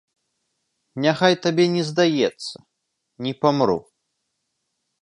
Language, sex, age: Belarusian, male, 19-29